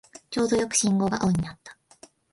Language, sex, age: Japanese, female, 19-29